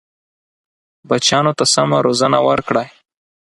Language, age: Pashto, 19-29